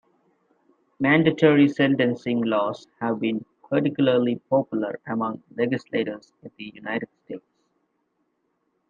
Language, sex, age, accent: English, male, 19-29, India and South Asia (India, Pakistan, Sri Lanka)